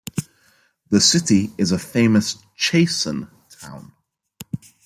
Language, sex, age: English, male, 19-29